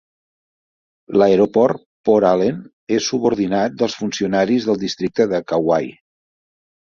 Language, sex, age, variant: Catalan, male, 50-59, Central